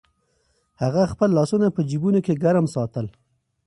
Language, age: Pashto, 19-29